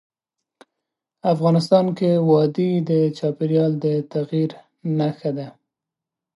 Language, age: Pashto, 19-29